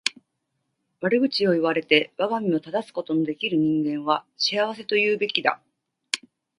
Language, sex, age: Japanese, female, 30-39